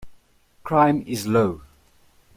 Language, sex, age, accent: English, male, 30-39, Southern African (South Africa, Zimbabwe, Namibia)